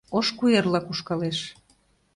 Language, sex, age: Mari, female, 50-59